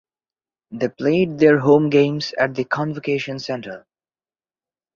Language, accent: English, India and South Asia (India, Pakistan, Sri Lanka)